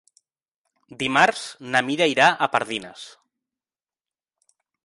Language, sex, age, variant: Catalan, male, 30-39, Central